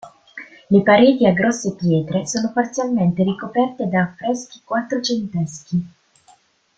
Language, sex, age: Italian, female, 19-29